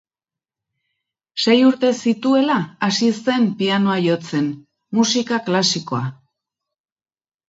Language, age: Basque, 50-59